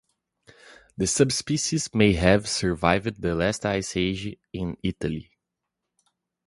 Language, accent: English, Brazilian